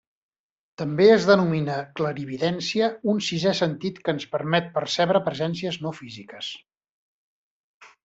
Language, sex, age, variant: Catalan, male, 40-49, Central